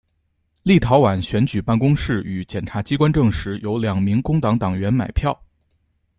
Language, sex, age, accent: Chinese, male, 19-29, 出生地：河北省